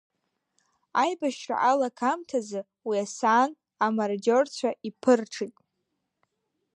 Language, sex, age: Abkhazian, female, under 19